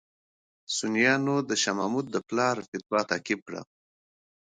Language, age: Pashto, 40-49